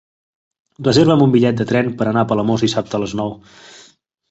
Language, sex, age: Catalan, male, 30-39